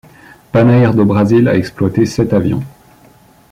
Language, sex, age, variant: French, male, 30-39, Français de métropole